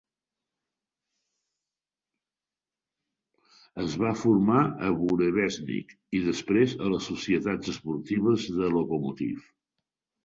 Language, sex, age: Catalan, male, 60-69